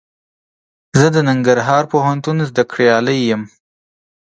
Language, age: Pashto, 19-29